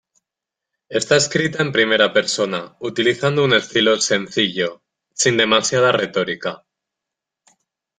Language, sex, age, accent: Spanish, male, 19-29, España: Norte peninsular (Asturias, Castilla y León, Cantabria, País Vasco, Navarra, Aragón, La Rioja, Guadalajara, Cuenca)